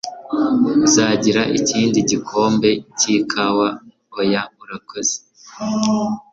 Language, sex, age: Kinyarwanda, male, 19-29